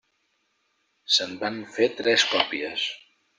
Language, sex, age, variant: Catalan, male, 40-49, Central